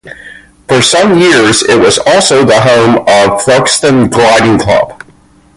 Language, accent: English, United States English